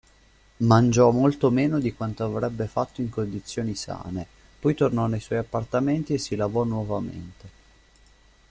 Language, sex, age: Italian, male, 19-29